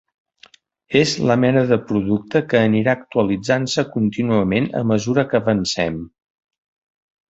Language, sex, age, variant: Catalan, male, 60-69, Central